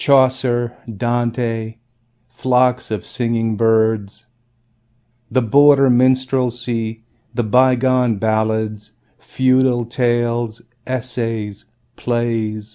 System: none